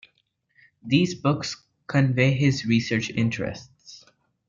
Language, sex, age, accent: English, male, under 19, United States English